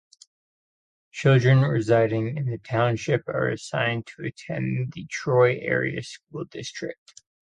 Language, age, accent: English, 30-39, Canadian English